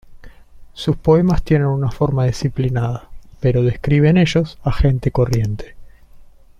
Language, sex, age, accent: Spanish, male, 19-29, Rioplatense: Argentina, Uruguay, este de Bolivia, Paraguay